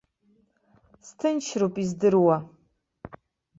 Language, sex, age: Abkhazian, female, 30-39